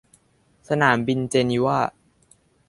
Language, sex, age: Thai, male, under 19